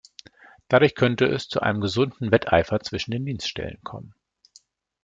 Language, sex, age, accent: German, male, 40-49, Deutschland Deutsch